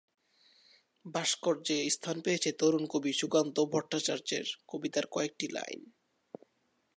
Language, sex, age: Bengali, male, 19-29